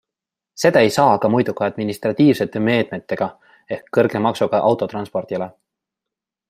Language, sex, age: Estonian, male, 30-39